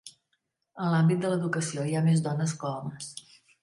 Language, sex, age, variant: Catalan, female, 50-59, Central